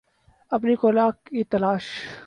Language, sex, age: Urdu, male, 19-29